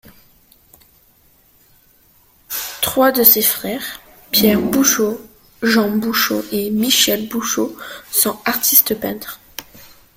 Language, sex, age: French, female, 19-29